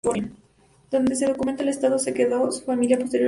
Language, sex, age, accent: Spanish, female, 19-29, México